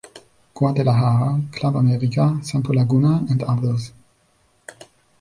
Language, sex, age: English, male, 30-39